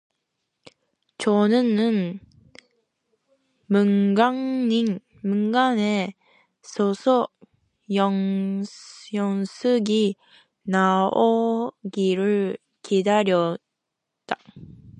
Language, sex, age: Korean, female, 19-29